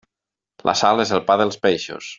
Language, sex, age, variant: Catalan, male, 40-49, Nord-Occidental